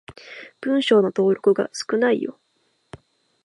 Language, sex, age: Japanese, female, 19-29